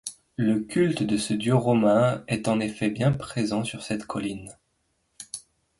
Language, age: French, 30-39